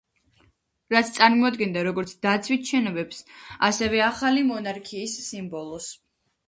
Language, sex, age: Georgian, female, under 19